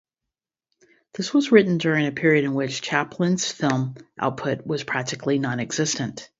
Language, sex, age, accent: English, female, 50-59, United States English; Midwestern